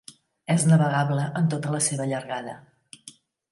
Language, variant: Catalan, Central